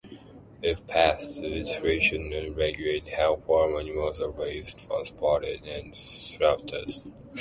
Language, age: English, under 19